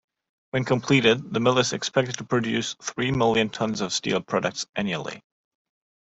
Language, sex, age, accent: English, male, 30-39, United States English